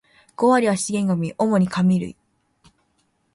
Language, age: Japanese, 19-29